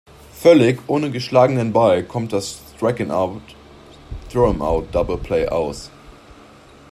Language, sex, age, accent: German, male, 19-29, Deutschland Deutsch